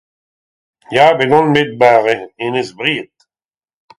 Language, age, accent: Breton, 50-59, Kerneveg